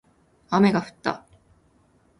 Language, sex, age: Japanese, female, 19-29